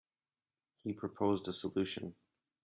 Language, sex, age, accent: English, male, 19-29, United States English